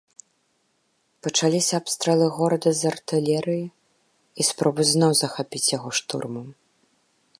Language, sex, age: Belarusian, female, 19-29